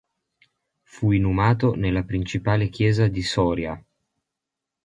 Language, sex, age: Italian, male, 19-29